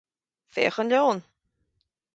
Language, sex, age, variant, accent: Irish, female, 30-39, Gaeilge Chonnacht, Cainteoir dúchais, Gaeltacht